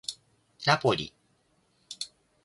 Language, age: Japanese, 19-29